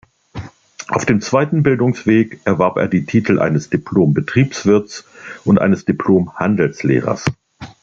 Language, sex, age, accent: German, male, 60-69, Deutschland Deutsch